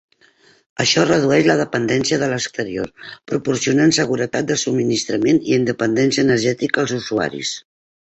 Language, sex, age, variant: Catalan, female, 60-69, Central